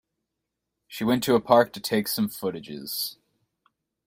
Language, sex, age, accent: English, male, 19-29, United States English